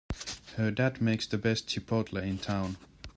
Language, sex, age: English, male, 40-49